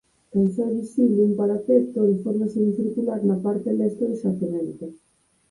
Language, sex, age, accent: Galician, female, 30-39, Normativo (estándar)